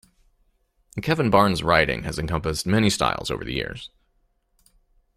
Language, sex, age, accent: English, male, 40-49, United States English